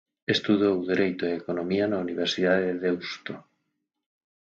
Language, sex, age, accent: Galician, male, 40-49, Central (gheada); Normativo (estándar)